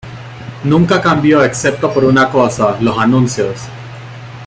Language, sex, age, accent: Spanish, male, 19-29, América central